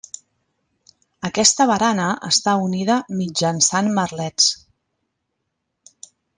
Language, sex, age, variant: Catalan, female, 40-49, Central